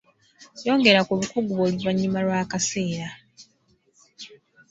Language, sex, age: Ganda, female, 19-29